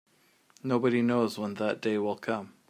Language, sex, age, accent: English, male, 30-39, Canadian English